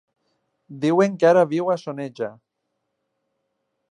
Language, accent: Catalan, valencià